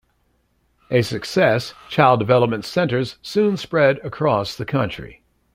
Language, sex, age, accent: English, male, 60-69, United States English